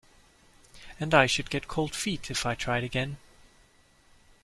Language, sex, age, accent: English, male, 19-29, Southern African (South Africa, Zimbabwe, Namibia)